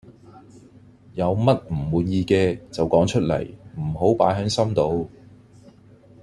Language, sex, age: Cantonese, male, 40-49